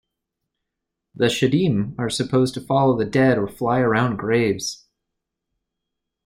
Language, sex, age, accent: English, male, 30-39, United States English